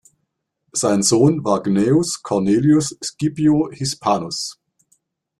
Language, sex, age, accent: German, male, 40-49, Deutschland Deutsch